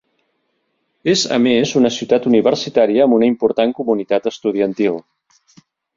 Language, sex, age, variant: Catalan, male, 50-59, Central